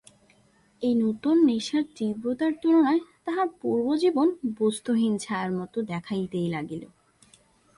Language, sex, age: Bengali, female, 19-29